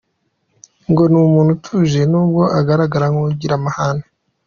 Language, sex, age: Kinyarwanda, male, 19-29